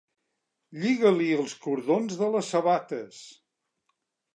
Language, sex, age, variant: Catalan, male, 70-79, Central